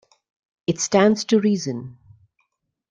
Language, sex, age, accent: English, female, 40-49, India and South Asia (India, Pakistan, Sri Lanka)